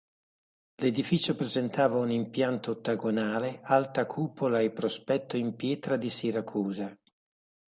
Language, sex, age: Italian, male, 60-69